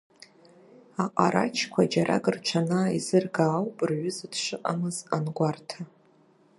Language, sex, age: Abkhazian, female, 19-29